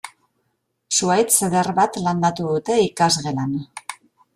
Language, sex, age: Basque, female, 30-39